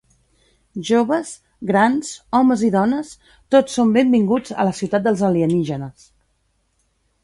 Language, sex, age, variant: Catalan, female, 40-49, Central